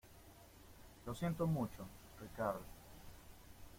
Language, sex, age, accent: Spanish, male, 30-39, Caribe: Cuba, Venezuela, Puerto Rico, República Dominicana, Panamá, Colombia caribeña, México caribeño, Costa del golfo de México